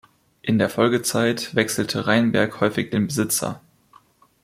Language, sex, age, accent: German, male, under 19, Deutschland Deutsch